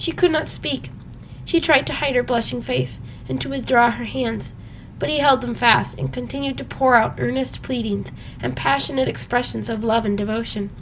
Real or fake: real